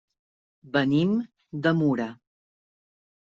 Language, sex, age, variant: Catalan, female, 40-49, Central